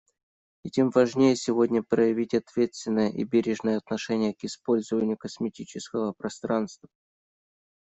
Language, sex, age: Russian, male, 19-29